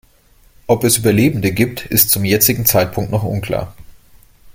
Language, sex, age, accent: German, male, 30-39, Deutschland Deutsch